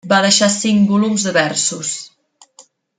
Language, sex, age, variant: Catalan, female, 30-39, Central